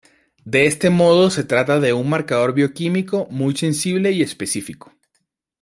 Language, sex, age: Spanish, male, 19-29